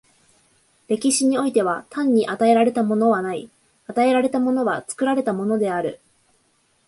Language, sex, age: Japanese, female, 19-29